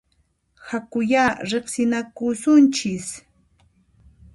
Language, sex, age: Puno Quechua, female, 30-39